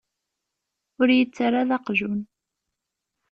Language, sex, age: Kabyle, female, 19-29